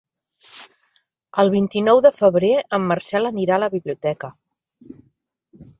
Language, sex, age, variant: Catalan, female, 50-59, Central